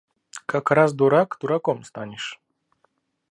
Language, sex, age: Russian, male, 19-29